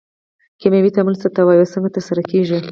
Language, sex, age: Pashto, female, 19-29